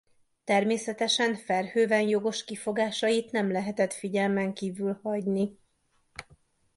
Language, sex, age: Hungarian, female, 40-49